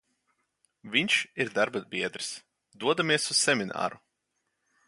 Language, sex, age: Latvian, male, 19-29